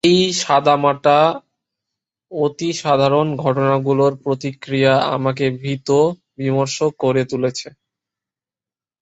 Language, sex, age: Bengali, male, 19-29